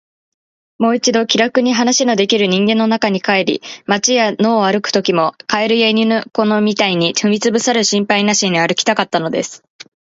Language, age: Japanese, 19-29